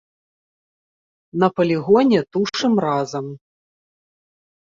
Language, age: Belarusian, 40-49